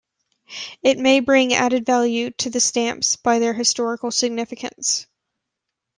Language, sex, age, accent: English, female, 19-29, United States English